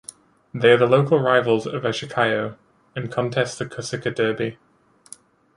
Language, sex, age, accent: English, male, 19-29, England English